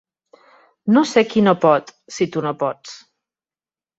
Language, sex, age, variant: Catalan, female, 30-39, Central